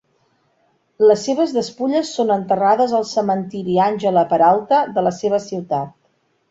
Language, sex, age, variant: Catalan, female, 50-59, Central